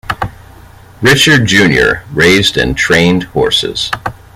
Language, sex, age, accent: English, male, 30-39, United States English